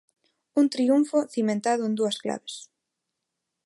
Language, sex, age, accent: Galician, female, 19-29, Neofalante